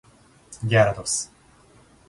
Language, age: Japanese, 30-39